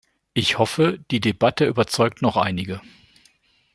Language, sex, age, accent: German, male, 50-59, Deutschland Deutsch